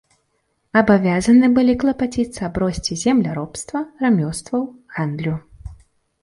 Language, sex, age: Belarusian, female, 30-39